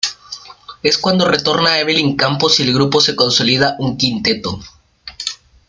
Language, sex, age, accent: Spanish, male, under 19, México